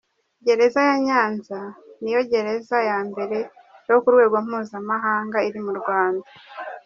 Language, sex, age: Kinyarwanda, male, 30-39